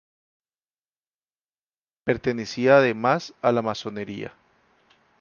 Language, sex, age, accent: Spanish, male, 30-39, Andino-Pacífico: Colombia, Perú, Ecuador, oeste de Bolivia y Venezuela andina